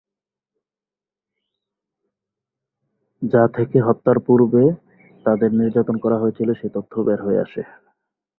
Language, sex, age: Bengali, male, 30-39